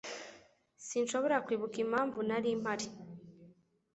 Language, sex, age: Kinyarwanda, female, under 19